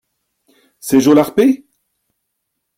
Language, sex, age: French, male, 50-59